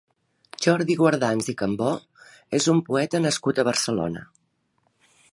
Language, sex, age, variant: Catalan, female, 50-59, Nord-Occidental